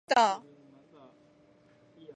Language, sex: Japanese, female